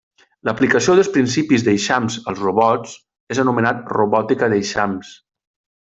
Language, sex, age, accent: Catalan, male, 30-39, valencià